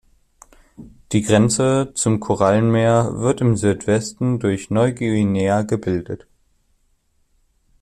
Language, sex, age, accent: German, male, under 19, Deutschland Deutsch